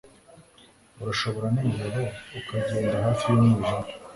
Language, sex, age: Kinyarwanda, male, 19-29